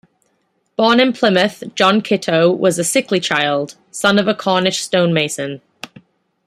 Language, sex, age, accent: English, female, 30-39, England English